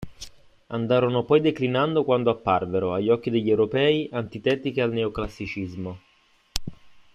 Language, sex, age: Italian, male, 19-29